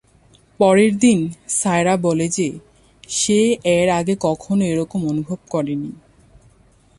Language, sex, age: Bengali, female, 19-29